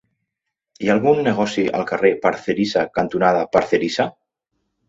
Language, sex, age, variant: Catalan, male, 40-49, Central